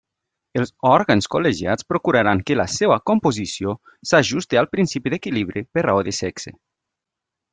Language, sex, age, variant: Catalan, male, 30-39, Central